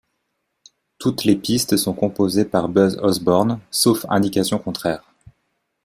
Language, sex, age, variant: French, male, 30-39, Français de métropole